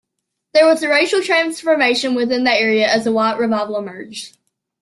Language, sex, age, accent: English, male, 40-49, United States English